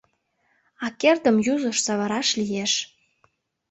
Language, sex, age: Mari, female, 19-29